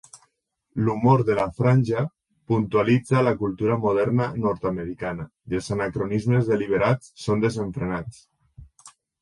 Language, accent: Catalan, valencià